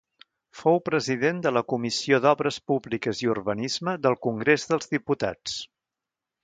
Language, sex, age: Catalan, male, 60-69